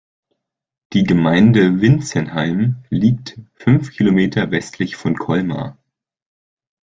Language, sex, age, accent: German, male, under 19, Deutschland Deutsch